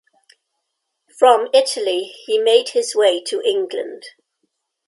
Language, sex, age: English, female, 70-79